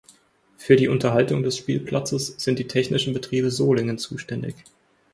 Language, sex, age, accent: German, male, 30-39, Deutschland Deutsch